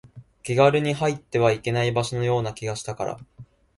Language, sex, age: Japanese, male, 19-29